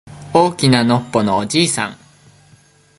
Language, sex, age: Japanese, male, 19-29